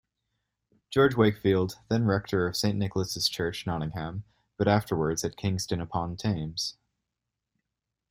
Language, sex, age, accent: English, male, 19-29, United States English